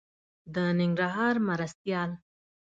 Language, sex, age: Pashto, female, 30-39